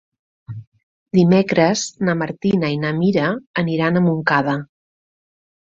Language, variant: Catalan, Central